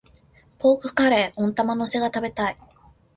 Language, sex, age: Japanese, female, 19-29